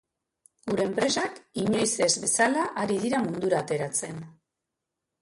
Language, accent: Basque, Mendebalekoa (Araba, Bizkaia, Gipuzkoako mendebaleko herri batzuk)